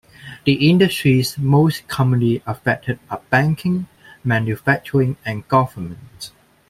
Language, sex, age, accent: English, male, 19-29, Hong Kong English